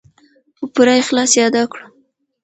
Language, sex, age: Pashto, female, 19-29